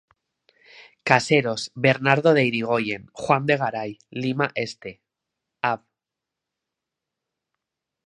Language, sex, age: Spanish, male, 19-29